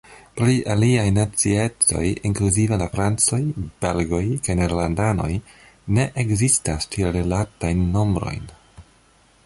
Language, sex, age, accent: Esperanto, male, 30-39, Internacia